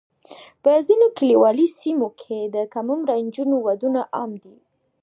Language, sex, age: Pashto, female, 19-29